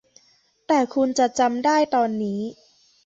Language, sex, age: Thai, female, under 19